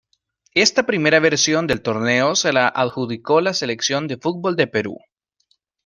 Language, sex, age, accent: Spanish, male, 19-29, América central